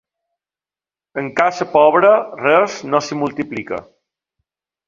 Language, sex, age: Catalan, male, 40-49